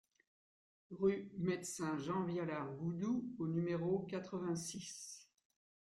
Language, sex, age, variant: French, female, 60-69, Français de métropole